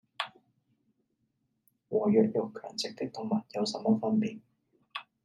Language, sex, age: Cantonese, male, 19-29